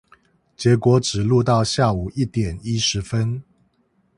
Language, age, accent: Chinese, 50-59, 出生地：臺北市